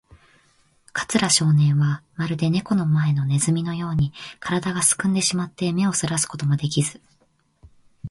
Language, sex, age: Japanese, female, 19-29